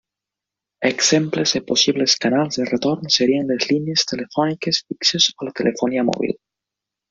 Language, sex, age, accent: Catalan, male, under 19, valencià